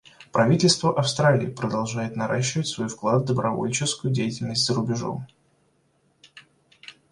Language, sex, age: Russian, male, 19-29